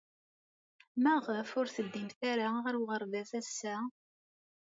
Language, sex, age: Kabyle, female, 30-39